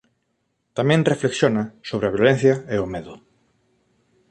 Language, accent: Galician, Normativo (estándar)